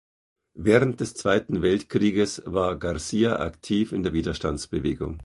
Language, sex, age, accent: German, male, 50-59, Österreichisches Deutsch